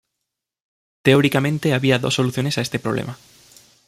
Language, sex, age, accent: Spanish, male, 19-29, España: Sur peninsular (Andalucia, Extremadura, Murcia)